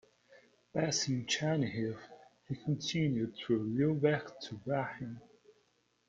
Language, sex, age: English, male, 19-29